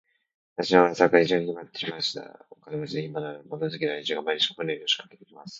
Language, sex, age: Japanese, male, 19-29